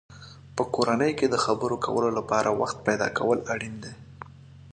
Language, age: Pashto, 30-39